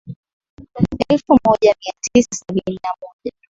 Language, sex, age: Swahili, female, 19-29